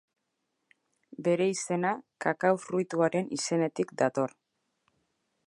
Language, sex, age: Basque, female, 30-39